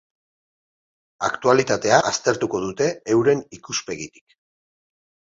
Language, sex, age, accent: Basque, male, 40-49, Erdialdekoa edo Nafarra (Gipuzkoa, Nafarroa)